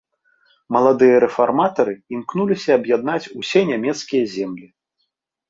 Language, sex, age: Belarusian, male, 40-49